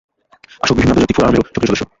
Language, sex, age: Bengali, male, 19-29